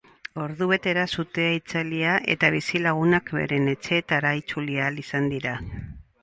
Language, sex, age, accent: Basque, female, 60-69, Erdialdekoa edo Nafarra (Gipuzkoa, Nafarroa)